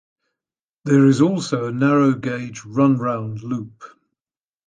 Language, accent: English, England English